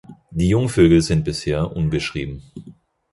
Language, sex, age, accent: German, male, 30-39, Deutschland Deutsch